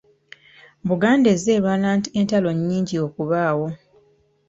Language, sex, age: Ganda, female, 30-39